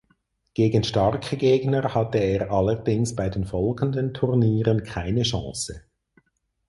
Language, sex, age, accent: German, male, 40-49, Schweizerdeutsch